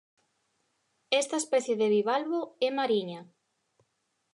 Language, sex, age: Galician, female, 30-39